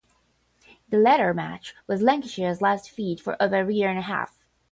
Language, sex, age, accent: English, female, 19-29, United States English; England English